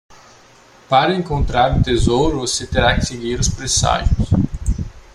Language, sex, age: Portuguese, male, 19-29